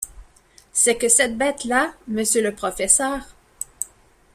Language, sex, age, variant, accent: French, female, 40-49, Français d'Amérique du Nord, Français du Canada